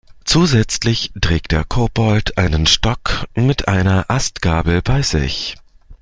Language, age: German, 30-39